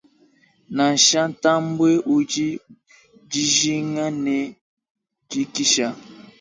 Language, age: Luba-Lulua, 19-29